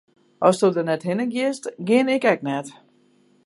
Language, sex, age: Western Frisian, female, 50-59